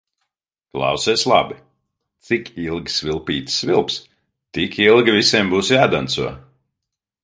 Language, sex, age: Latvian, male, 30-39